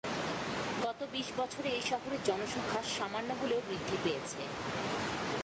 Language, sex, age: Bengali, female, 30-39